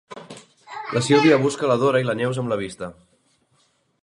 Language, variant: Catalan, Central